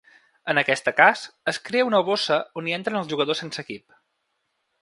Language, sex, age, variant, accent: Catalan, male, 30-39, Central, central